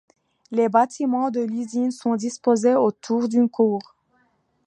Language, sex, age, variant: French, female, 19-29, Français de métropole